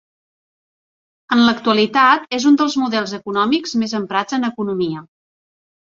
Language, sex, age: Catalan, female, 40-49